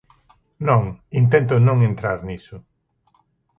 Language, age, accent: Galician, 40-49, Oriental (común en zona oriental)